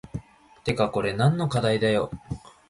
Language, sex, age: Japanese, male, under 19